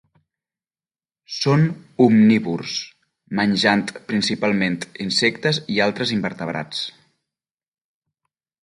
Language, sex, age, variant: Catalan, male, 30-39, Central